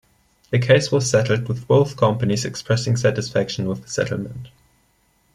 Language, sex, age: English, male, 19-29